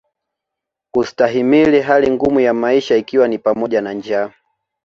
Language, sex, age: Swahili, male, 19-29